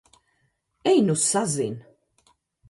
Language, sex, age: Latvian, female, 50-59